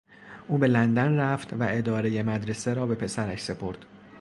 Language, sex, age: Persian, male, 30-39